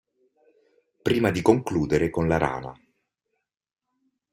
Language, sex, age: Italian, male, 40-49